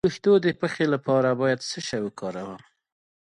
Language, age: Pashto, 30-39